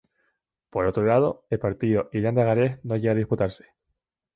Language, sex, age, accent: Spanish, male, 19-29, España: Islas Canarias